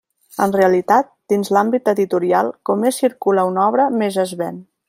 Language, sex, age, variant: Catalan, female, 19-29, Central